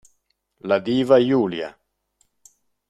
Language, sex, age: Italian, male, 50-59